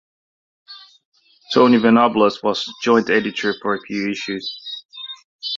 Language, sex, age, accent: English, male, 30-39, United States English